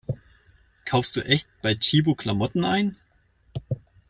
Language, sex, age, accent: German, male, 30-39, Deutschland Deutsch